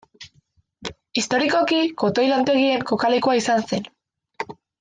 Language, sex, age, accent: Basque, female, under 19, Erdialdekoa edo Nafarra (Gipuzkoa, Nafarroa)